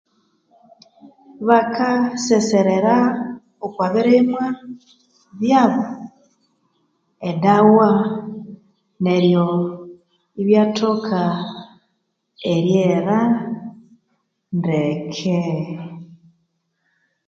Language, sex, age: Konzo, female, 30-39